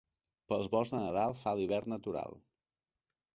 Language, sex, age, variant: Catalan, male, 30-39, Central